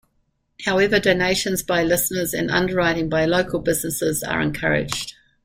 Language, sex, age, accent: English, female, 60-69, New Zealand English